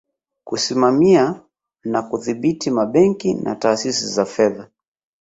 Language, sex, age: Swahili, male, 30-39